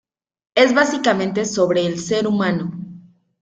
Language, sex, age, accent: Spanish, female, 19-29, México